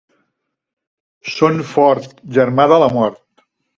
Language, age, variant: Catalan, 50-59, Central